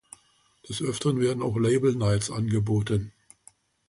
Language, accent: German, Deutschland Deutsch